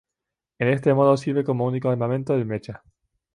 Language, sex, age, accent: Spanish, male, 19-29, España: Islas Canarias